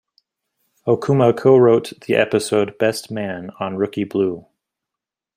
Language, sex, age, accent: English, male, 30-39, United States English